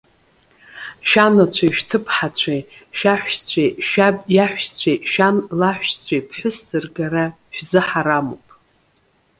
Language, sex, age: Abkhazian, female, 40-49